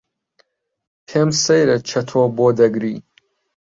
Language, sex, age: Central Kurdish, male, 30-39